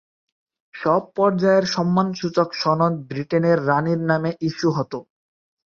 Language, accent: Bengali, Bangladeshi; শুদ্ধ বাংলা